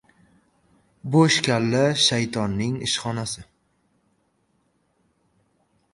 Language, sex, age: Uzbek, male, 19-29